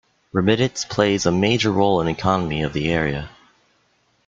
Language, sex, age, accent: English, male, 19-29, United States English